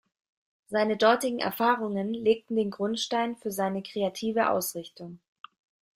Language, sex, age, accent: German, female, 19-29, Deutschland Deutsch